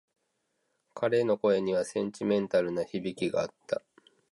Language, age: Japanese, 30-39